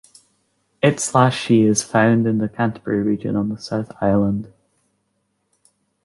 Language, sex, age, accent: English, female, 19-29, Scottish English